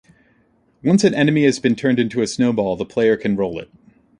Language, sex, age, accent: English, male, 30-39, United States English